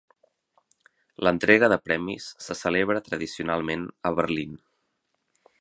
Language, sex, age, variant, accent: Catalan, male, 19-29, Central, Empordanès; Oriental